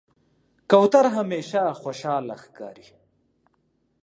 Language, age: Pashto, 30-39